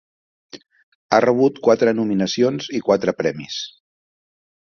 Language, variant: Catalan, Central